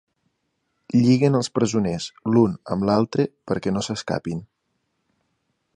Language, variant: Catalan, Central